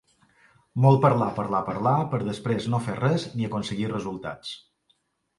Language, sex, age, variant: Catalan, male, 50-59, Balear